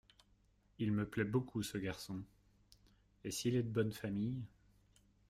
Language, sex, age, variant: French, male, 30-39, Français de métropole